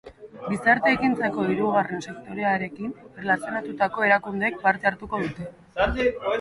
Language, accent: Basque, Erdialdekoa edo Nafarra (Gipuzkoa, Nafarroa)